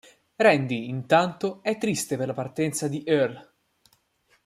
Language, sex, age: Italian, male, 19-29